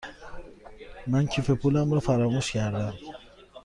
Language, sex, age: Persian, male, 30-39